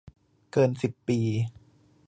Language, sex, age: Thai, male, 19-29